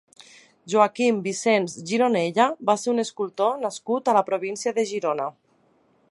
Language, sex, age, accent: Catalan, female, 30-39, valencià